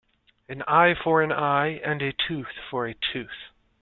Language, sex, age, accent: English, male, 30-39, United States English